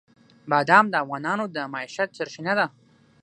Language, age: Pashto, under 19